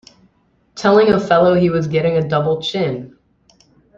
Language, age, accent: English, 30-39, United States English